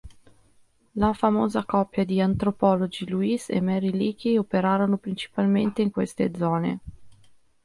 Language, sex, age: Italian, female, 30-39